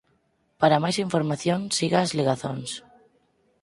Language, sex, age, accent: Galician, female, 19-29, Normativo (estándar)